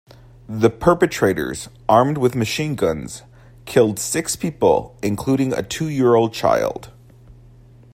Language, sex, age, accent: English, male, 19-29, United States English